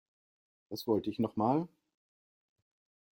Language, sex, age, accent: German, male, 40-49, Deutschland Deutsch